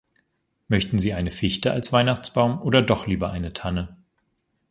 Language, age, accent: German, 19-29, Deutschland Deutsch